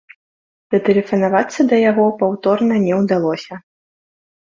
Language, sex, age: Belarusian, female, under 19